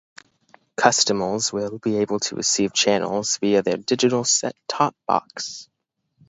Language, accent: English, England English